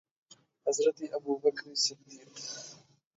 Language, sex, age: Pashto, male, 19-29